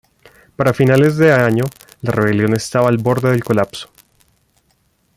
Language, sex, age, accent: Spanish, male, 30-39, Andino-Pacífico: Colombia, Perú, Ecuador, oeste de Bolivia y Venezuela andina